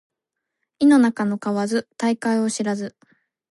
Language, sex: Japanese, female